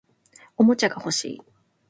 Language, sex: Japanese, female